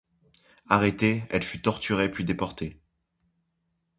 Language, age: French, 19-29